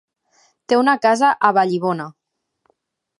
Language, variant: Catalan, Central